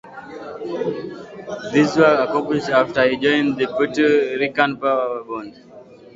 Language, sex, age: English, male, 19-29